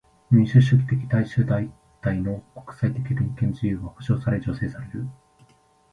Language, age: Japanese, 19-29